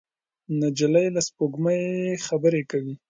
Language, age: Pashto, 19-29